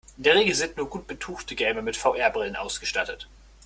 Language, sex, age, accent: German, male, 19-29, Deutschland Deutsch